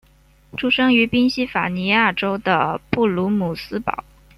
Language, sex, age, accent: Chinese, female, 19-29, 出生地：江西省